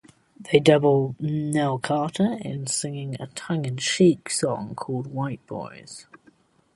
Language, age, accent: English, 19-29, England English